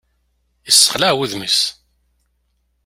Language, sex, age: Kabyle, male, 40-49